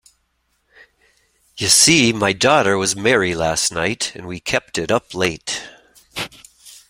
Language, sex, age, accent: English, male, 50-59, United States English